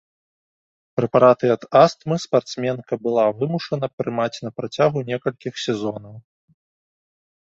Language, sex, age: Belarusian, male, 19-29